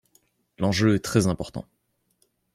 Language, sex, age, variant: French, male, 19-29, Français de métropole